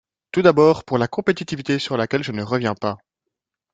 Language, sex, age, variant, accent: French, male, 19-29, Français d'Europe, Français de Suisse